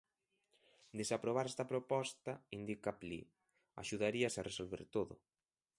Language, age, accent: Galician, 19-29, Atlántico (seseo e gheada)